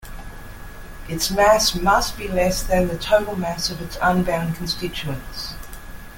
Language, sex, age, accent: English, female, 50-59, Australian English